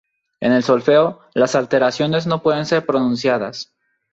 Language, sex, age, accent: Spanish, male, 19-29, México